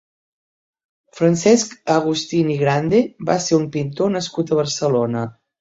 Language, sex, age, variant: Catalan, female, 50-59, Central